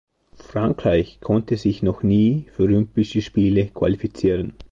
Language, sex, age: German, male, 30-39